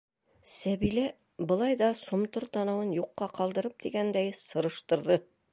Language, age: Bashkir, 60-69